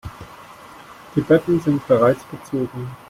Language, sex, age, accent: German, male, 19-29, Schweizerdeutsch